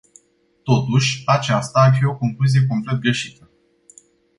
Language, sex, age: Romanian, male, 19-29